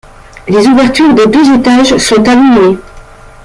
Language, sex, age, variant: French, female, 50-59, Français de métropole